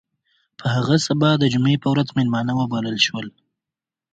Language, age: Pashto, 19-29